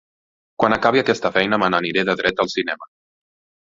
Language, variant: Catalan, Central